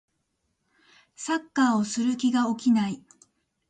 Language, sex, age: Japanese, female, 30-39